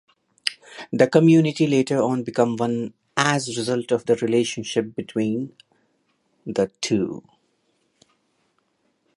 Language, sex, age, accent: English, male, 30-39, India and South Asia (India, Pakistan, Sri Lanka)